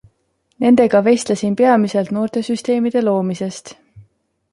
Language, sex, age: Estonian, female, 30-39